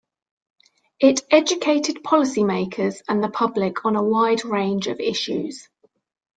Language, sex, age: English, female, 50-59